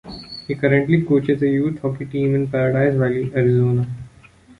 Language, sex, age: English, male, under 19